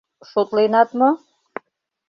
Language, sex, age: Mari, female, 50-59